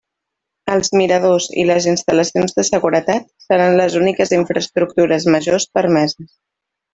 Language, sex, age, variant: Catalan, female, 19-29, Central